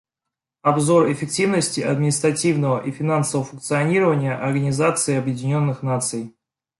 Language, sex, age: Russian, male, 19-29